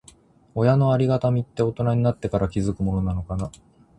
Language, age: Japanese, 19-29